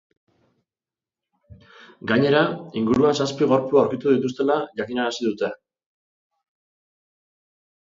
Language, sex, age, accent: Basque, male, 30-39, Mendebalekoa (Araba, Bizkaia, Gipuzkoako mendebaleko herri batzuk)